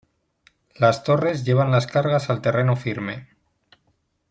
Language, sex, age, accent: Spanish, male, 40-49, España: Norte peninsular (Asturias, Castilla y León, Cantabria, País Vasco, Navarra, Aragón, La Rioja, Guadalajara, Cuenca)